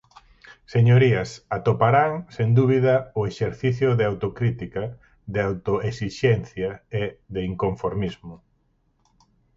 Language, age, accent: Galician, 40-49, Oriental (común en zona oriental)